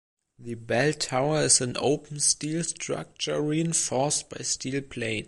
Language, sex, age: English, male, under 19